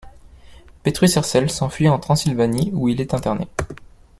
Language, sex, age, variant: French, male, 19-29, Français de métropole